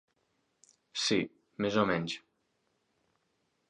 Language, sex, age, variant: Catalan, male, 19-29, Central